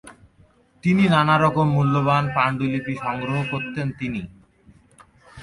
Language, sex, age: Bengali, male, 19-29